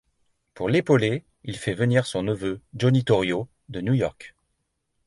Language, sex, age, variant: French, male, 50-59, Français de métropole